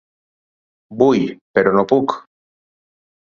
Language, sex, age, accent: Catalan, male, 30-39, apitxat